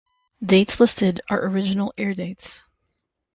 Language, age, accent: English, 19-29, United States English; Canadian English